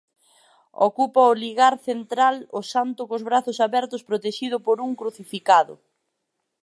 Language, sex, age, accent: Galician, female, 19-29, Atlántico (seseo e gheada)